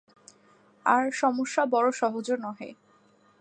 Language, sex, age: Bengali, female, 19-29